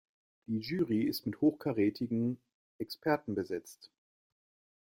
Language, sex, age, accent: German, male, 40-49, Deutschland Deutsch